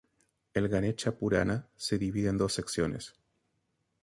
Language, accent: Spanish, Chileno: Chile, Cuyo